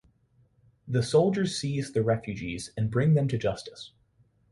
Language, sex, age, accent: English, male, 19-29, United States English